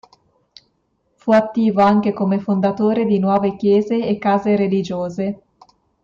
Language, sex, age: Italian, female, 19-29